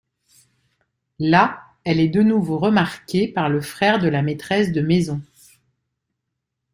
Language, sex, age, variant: French, female, 30-39, Français de métropole